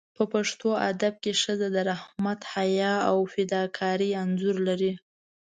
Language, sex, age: Pashto, female, 19-29